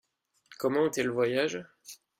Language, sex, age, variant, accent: French, male, 19-29, Français d'Europe, Français de Belgique